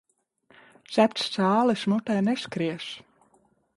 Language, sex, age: Latvian, female, 30-39